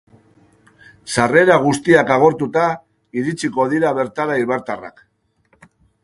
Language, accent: Basque, Mendebalekoa (Araba, Bizkaia, Gipuzkoako mendebaleko herri batzuk)